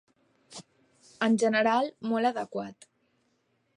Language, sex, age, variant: Catalan, female, 19-29, Central